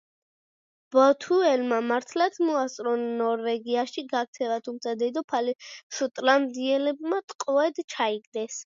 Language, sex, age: Georgian, female, under 19